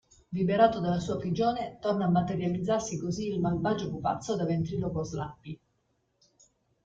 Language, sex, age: Italian, female, 60-69